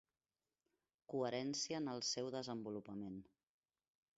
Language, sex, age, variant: Catalan, female, 40-49, Central